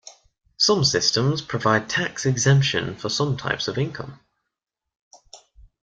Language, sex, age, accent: English, male, under 19, England English